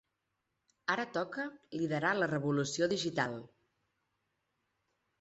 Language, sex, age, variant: Catalan, female, 30-39, Central